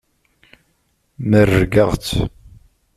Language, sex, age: Kabyle, male, 30-39